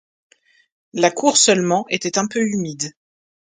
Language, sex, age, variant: French, female, 40-49, Français de métropole